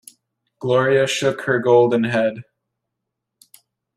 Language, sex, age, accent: English, male, 19-29, United States English